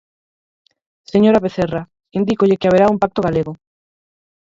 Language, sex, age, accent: Galician, female, 30-39, Central (gheada)